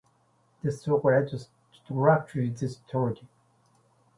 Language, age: English, 50-59